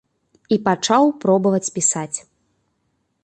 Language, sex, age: Belarusian, female, 19-29